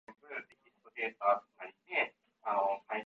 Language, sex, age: Japanese, male, 19-29